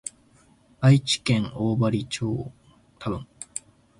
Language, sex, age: Japanese, male, 19-29